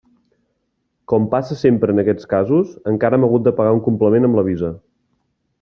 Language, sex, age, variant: Catalan, male, 19-29, Central